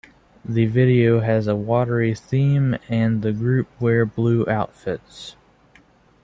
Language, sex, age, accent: English, male, 19-29, United States English